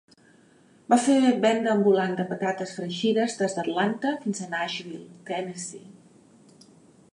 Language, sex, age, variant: Catalan, female, 50-59, Central